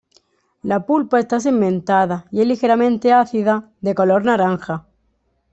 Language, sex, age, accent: Spanish, female, 19-29, España: Sur peninsular (Andalucia, Extremadura, Murcia)